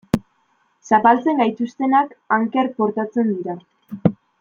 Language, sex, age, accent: Basque, female, 19-29, Mendebalekoa (Araba, Bizkaia, Gipuzkoako mendebaleko herri batzuk)